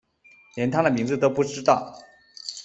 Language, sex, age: Chinese, male, 30-39